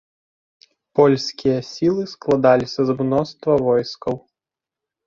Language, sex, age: Belarusian, male, 19-29